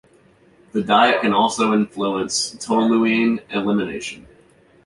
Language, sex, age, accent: English, male, 19-29, United States English